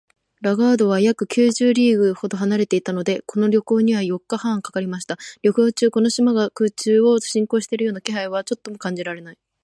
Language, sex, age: Japanese, female, 19-29